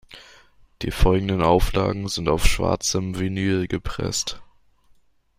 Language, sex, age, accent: German, male, under 19, Deutschland Deutsch